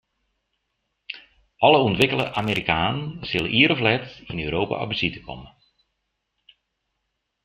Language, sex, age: Western Frisian, male, 50-59